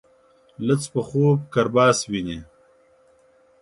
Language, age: Pashto, 30-39